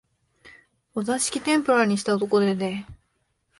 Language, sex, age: Japanese, female, 19-29